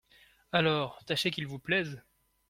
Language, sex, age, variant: French, male, 19-29, Français de métropole